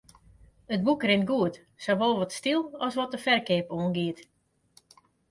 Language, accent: Western Frisian, Wâldfrysk